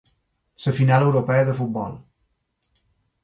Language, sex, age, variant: Catalan, female, 40-49, Balear